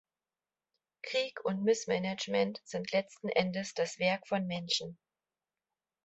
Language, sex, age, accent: German, female, 30-39, Deutschland Deutsch